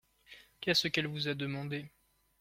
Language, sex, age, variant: French, male, 19-29, Français de métropole